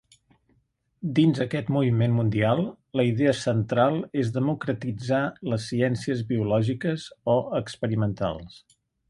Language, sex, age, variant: Catalan, male, 50-59, Central